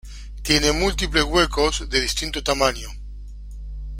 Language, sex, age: Spanish, male, 50-59